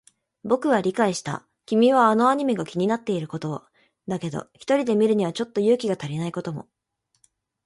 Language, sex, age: Japanese, female, 19-29